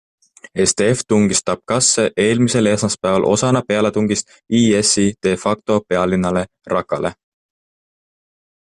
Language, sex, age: Estonian, male, 19-29